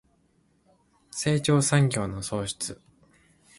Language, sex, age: Japanese, male, 19-29